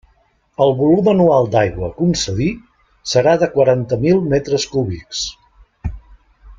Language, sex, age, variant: Catalan, male, 40-49, Central